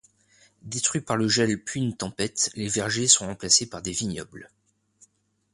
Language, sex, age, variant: French, male, 30-39, Français de métropole